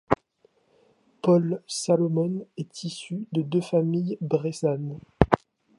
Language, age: French, 19-29